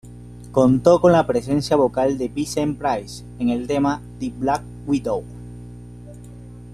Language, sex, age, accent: Spanish, male, 19-29, Andino-Pacífico: Colombia, Perú, Ecuador, oeste de Bolivia y Venezuela andina